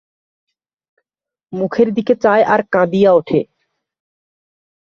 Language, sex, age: Bengali, male, 19-29